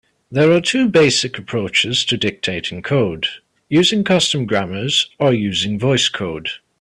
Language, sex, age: English, male, 19-29